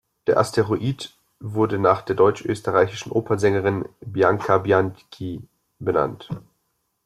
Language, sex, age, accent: German, male, 19-29, Deutschland Deutsch